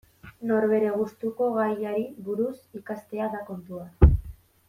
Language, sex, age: Basque, female, 19-29